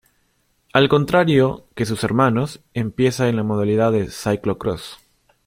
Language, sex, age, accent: Spanish, male, 30-39, Andino-Pacífico: Colombia, Perú, Ecuador, oeste de Bolivia y Venezuela andina